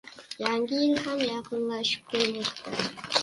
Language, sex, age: Uzbek, male, 19-29